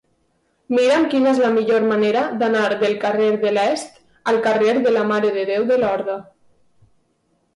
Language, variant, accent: Catalan, Valencià meridional, valencià